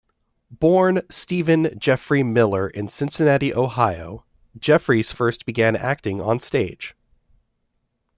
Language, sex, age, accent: English, male, 30-39, United States English